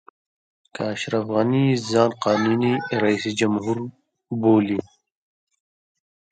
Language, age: Pashto, 19-29